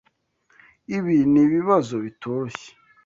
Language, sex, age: Kinyarwanda, male, 19-29